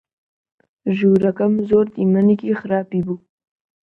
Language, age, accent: Central Kurdish, 19-29, سۆرانی